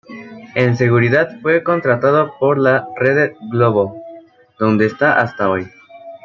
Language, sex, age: Spanish, male, under 19